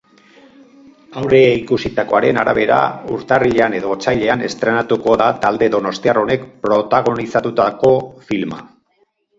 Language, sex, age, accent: Basque, male, 60-69, Erdialdekoa edo Nafarra (Gipuzkoa, Nafarroa)